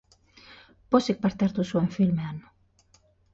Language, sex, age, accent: Basque, female, 40-49, Mendebalekoa (Araba, Bizkaia, Gipuzkoako mendebaleko herri batzuk); Batua